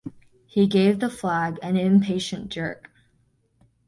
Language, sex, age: English, female, under 19